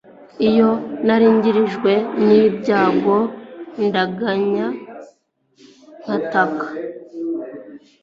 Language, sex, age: Kinyarwanda, female, 19-29